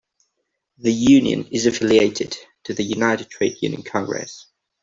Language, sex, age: English, male, 19-29